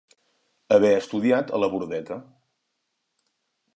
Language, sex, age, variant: Catalan, male, 40-49, Nord-Occidental